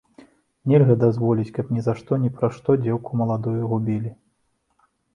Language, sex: Belarusian, male